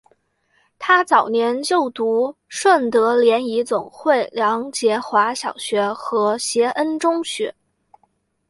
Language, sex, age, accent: Chinese, female, 19-29, 出生地：湖北省